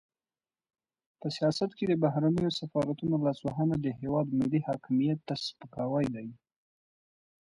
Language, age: Pashto, 19-29